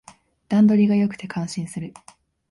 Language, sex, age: Japanese, female, 19-29